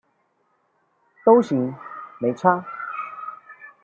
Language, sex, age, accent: Chinese, male, 40-49, 出生地：臺北市